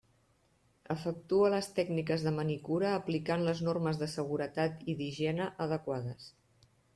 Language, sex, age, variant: Catalan, female, 50-59, Central